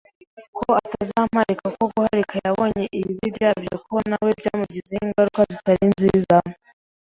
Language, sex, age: Kinyarwanda, female, 19-29